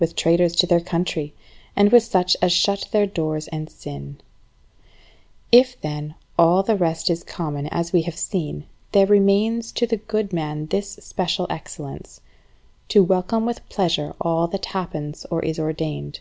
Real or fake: real